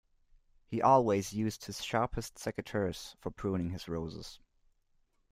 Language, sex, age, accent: English, male, 19-29, United States English